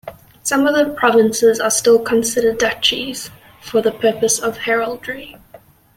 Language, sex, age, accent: English, female, 19-29, Southern African (South Africa, Zimbabwe, Namibia)